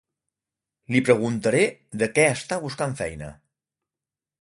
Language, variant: Catalan, Central